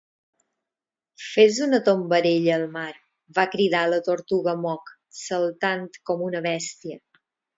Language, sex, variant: Catalan, female, Balear